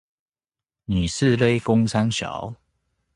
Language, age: Chinese, 30-39